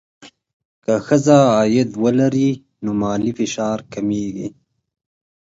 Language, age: Pashto, 19-29